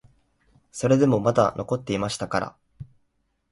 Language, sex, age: Japanese, male, 19-29